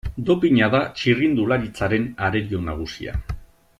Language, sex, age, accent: Basque, male, 50-59, Mendebalekoa (Araba, Bizkaia, Gipuzkoako mendebaleko herri batzuk)